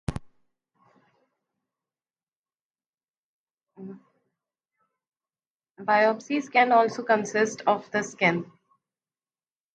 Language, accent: English, India and South Asia (India, Pakistan, Sri Lanka)